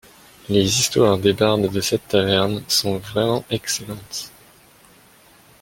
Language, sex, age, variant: French, male, 19-29, Français de métropole